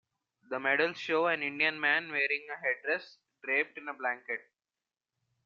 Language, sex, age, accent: English, male, 19-29, India and South Asia (India, Pakistan, Sri Lanka)